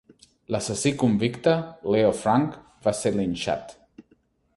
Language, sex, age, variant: Catalan, male, 30-39, Central